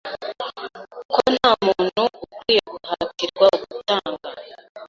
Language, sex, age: Kinyarwanda, female, 19-29